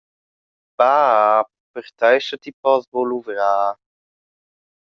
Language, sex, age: Romansh, male, under 19